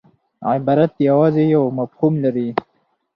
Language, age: Pashto, 19-29